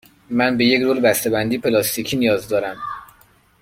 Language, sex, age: Persian, male, 19-29